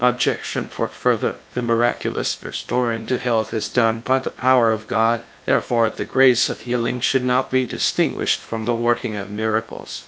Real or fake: fake